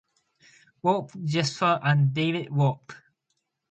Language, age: English, 19-29